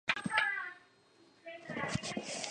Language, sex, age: English, female, under 19